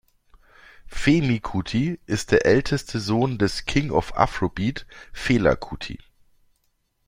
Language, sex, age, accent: German, male, 40-49, Deutschland Deutsch